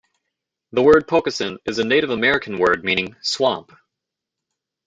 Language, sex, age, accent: English, male, 19-29, United States English